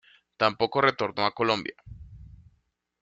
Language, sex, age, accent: Spanish, male, 30-39, Caribe: Cuba, Venezuela, Puerto Rico, República Dominicana, Panamá, Colombia caribeña, México caribeño, Costa del golfo de México